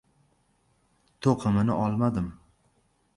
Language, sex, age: Uzbek, male, 19-29